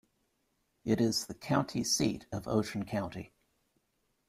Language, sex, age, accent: English, male, 19-29, United States English